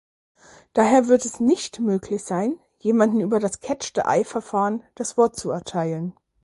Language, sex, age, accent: German, female, 19-29, Deutschland Deutsch